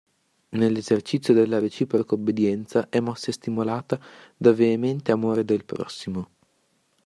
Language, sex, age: Italian, male, under 19